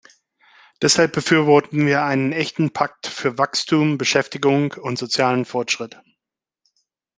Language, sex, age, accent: German, male, 50-59, Deutschland Deutsch